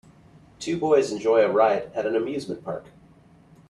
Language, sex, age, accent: English, male, 30-39, United States English